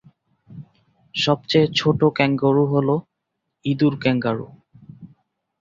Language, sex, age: Bengali, male, 19-29